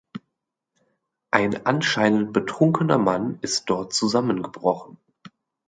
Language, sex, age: German, male, 30-39